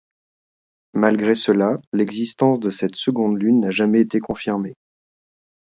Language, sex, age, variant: French, male, 40-49, Français de métropole